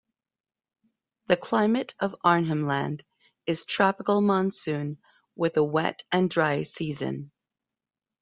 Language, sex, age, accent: English, female, 50-59, United States English